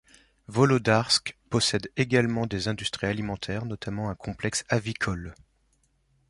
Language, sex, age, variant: French, male, 30-39, Français de métropole